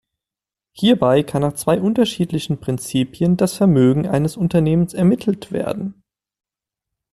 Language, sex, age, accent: German, male, 30-39, Deutschland Deutsch